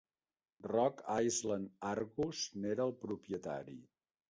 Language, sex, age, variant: Catalan, male, 50-59, Central